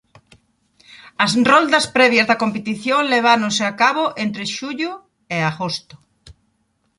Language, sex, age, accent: Galician, male, 19-29, Atlántico (seseo e gheada)